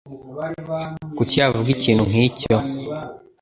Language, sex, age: Kinyarwanda, male, under 19